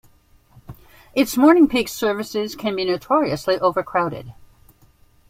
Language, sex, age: English, female, 60-69